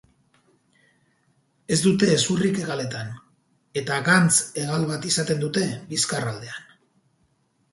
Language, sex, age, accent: Basque, male, 40-49, Mendebalekoa (Araba, Bizkaia, Gipuzkoako mendebaleko herri batzuk)